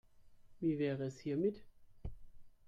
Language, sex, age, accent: German, male, 30-39, Deutschland Deutsch